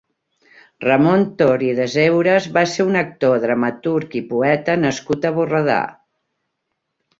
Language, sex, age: Catalan, female, 50-59